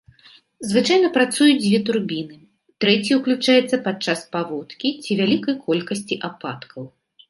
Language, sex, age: Belarusian, female, 30-39